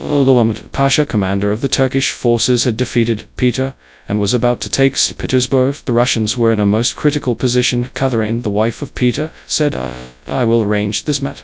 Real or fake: fake